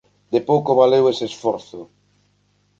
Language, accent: Galician, Normativo (estándar)